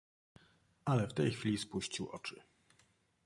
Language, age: Polish, 40-49